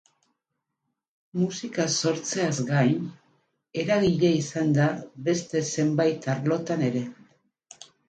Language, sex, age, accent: Basque, female, 50-59, Mendebalekoa (Araba, Bizkaia, Gipuzkoako mendebaleko herri batzuk)